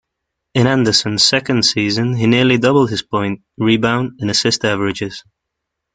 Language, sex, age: English, male, 19-29